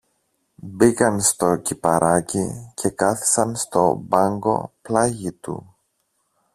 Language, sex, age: Greek, male, 30-39